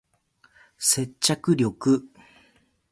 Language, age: Japanese, 50-59